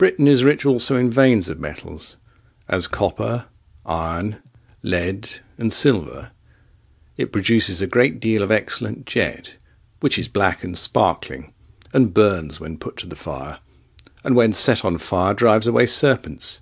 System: none